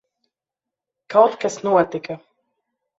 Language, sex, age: Latvian, female, 19-29